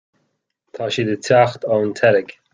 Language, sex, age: Irish, male, 30-39